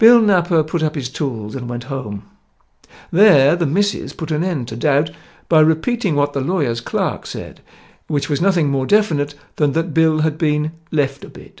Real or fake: real